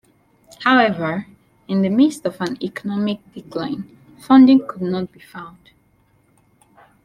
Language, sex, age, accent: English, female, 19-29, England English